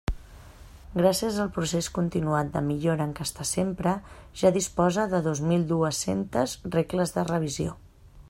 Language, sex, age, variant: Catalan, female, 40-49, Central